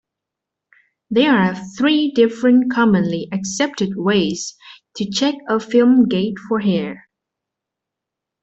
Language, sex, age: English, female, under 19